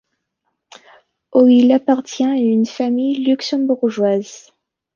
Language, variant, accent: French, Français d'Amérique du Nord, Français des États-Unis